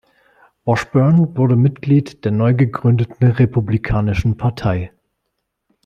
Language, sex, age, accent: German, male, 40-49, Deutschland Deutsch